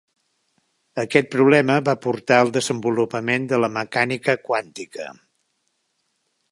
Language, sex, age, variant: Catalan, male, 60-69, Central